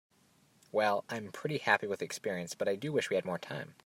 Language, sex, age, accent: English, male, 30-39, Canadian English